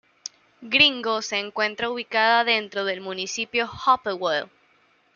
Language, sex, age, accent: Spanish, female, 19-29, Caribe: Cuba, Venezuela, Puerto Rico, República Dominicana, Panamá, Colombia caribeña, México caribeño, Costa del golfo de México